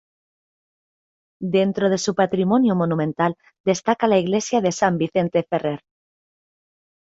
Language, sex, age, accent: Spanish, female, 30-39, España: Centro-Sur peninsular (Madrid, Toledo, Castilla-La Mancha)